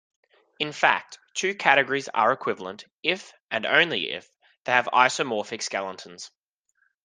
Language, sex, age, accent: English, male, 19-29, Australian English